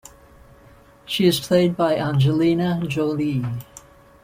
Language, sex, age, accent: English, female, 60-69, United States English